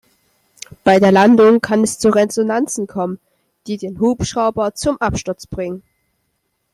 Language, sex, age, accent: German, male, under 19, Deutschland Deutsch